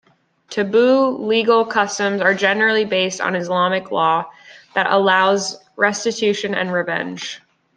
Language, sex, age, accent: English, female, 19-29, United States English